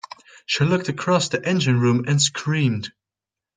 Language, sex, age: English, male, under 19